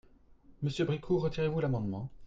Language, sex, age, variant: French, male, 30-39, Français de métropole